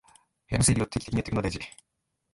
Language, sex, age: Japanese, male, 19-29